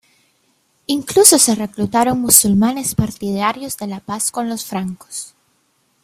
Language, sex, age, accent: Spanish, female, 19-29, América central